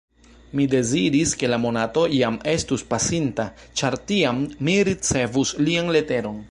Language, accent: Esperanto, Internacia